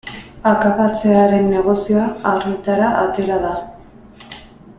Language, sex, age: Basque, female, 19-29